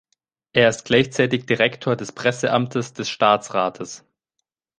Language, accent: German, Deutschland Deutsch